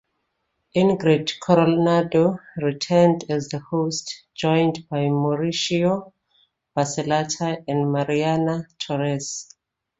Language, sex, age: English, female, 40-49